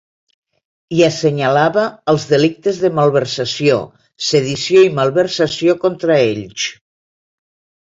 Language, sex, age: Catalan, female, 60-69